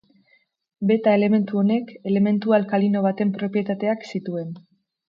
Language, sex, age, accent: Basque, female, 19-29, Mendebalekoa (Araba, Bizkaia, Gipuzkoako mendebaleko herri batzuk)